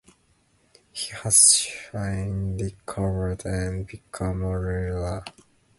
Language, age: English, 19-29